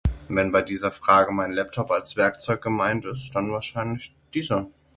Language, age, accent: German, 30-39, Deutschland Deutsch